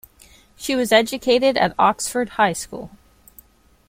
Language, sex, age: English, female, 19-29